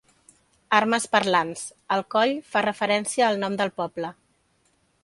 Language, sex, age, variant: Catalan, female, 40-49, Central